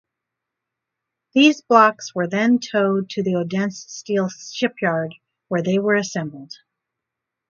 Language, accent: English, United States English